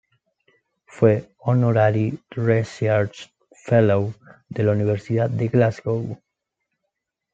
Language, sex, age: Spanish, male, 19-29